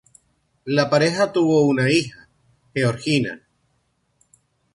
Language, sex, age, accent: Spanish, male, 40-49, Caribe: Cuba, Venezuela, Puerto Rico, República Dominicana, Panamá, Colombia caribeña, México caribeño, Costa del golfo de México